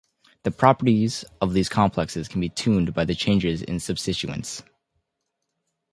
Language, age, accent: English, 19-29, United States English